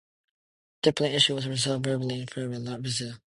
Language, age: English, 19-29